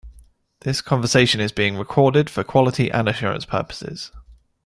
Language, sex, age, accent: English, male, 30-39, England English